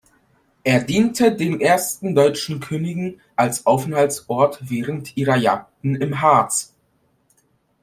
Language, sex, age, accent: German, male, 19-29, Polnisch Deutsch